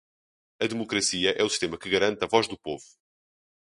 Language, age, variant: Portuguese, 19-29, Portuguese (Portugal)